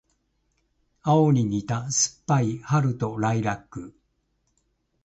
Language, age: Japanese, 70-79